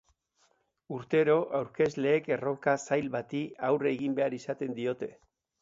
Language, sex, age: Basque, male, 60-69